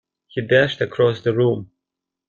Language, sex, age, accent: English, male, 30-39, United States English